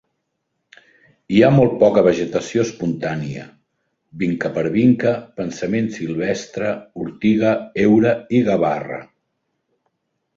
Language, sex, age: Catalan, male, 50-59